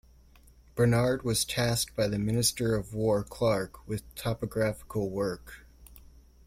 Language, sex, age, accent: English, male, 30-39, United States English